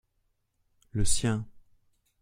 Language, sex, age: French, male, 30-39